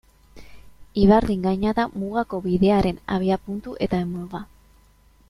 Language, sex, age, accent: Basque, female, 19-29, Mendebalekoa (Araba, Bizkaia, Gipuzkoako mendebaleko herri batzuk)